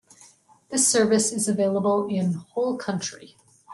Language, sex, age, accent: English, female, 30-39, Canadian English